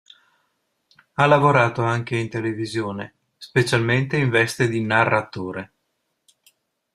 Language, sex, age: Italian, male, 60-69